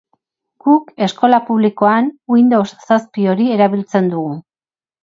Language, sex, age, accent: Basque, female, 40-49, Erdialdekoa edo Nafarra (Gipuzkoa, Nafarroa)